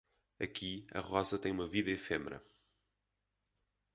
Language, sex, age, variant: Portuguese, male, 19-29, Portuguese (Portugal)